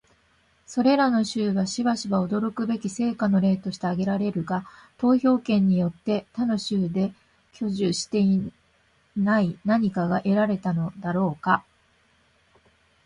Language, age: Japanese, 50-59